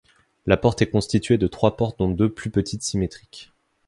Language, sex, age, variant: French, male, 19-29, Français de métropole